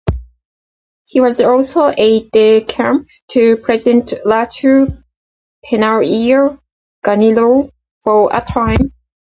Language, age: English, 40-49